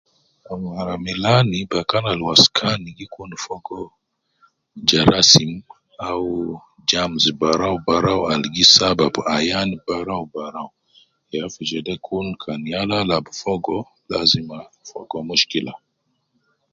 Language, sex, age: Nubi, male, 30-39